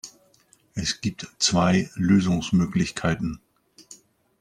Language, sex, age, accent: German, male, 60-69, Deutschland Deutsch